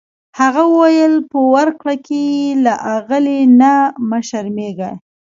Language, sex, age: Pashto, female, 19-29